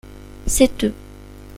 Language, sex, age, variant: French, female, under 19, Français de métropole